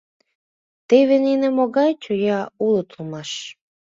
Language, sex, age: Mari, female, under 19